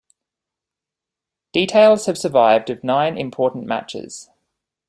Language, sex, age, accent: English, male, 19-29, Australian English